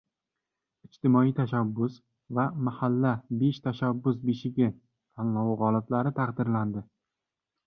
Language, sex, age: Uzbek, male, 19-29